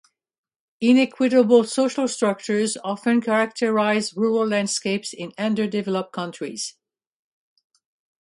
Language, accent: English, United States English